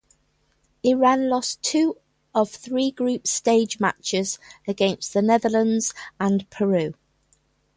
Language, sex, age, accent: English, female, 50-59, England English